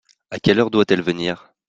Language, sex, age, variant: French, male, 19-29, Français de métropole